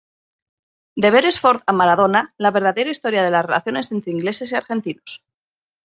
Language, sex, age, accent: Spanish, female, 40-49, España: Norte peninsular (Asturias, Castilla y León, Cantabria, País Vasco, Navarra, Aragón, La Rioja, Guadalajara, Cuenca)